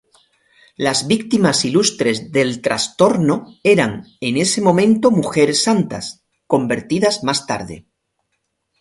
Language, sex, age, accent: Spanish, male, 50-59, España: Sur peninsular (Andalucia, Extremadura, Murcia)